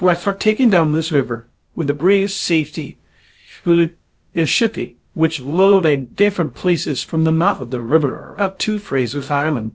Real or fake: fake